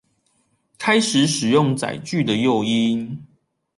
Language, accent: Chinese, 出生地：臺中市